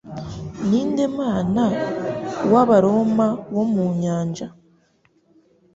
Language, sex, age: Kinyarwanda, female, under 19